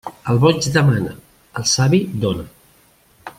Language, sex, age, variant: Catalan, male, 50-59, Central